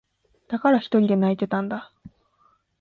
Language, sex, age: Japanese, female, under 19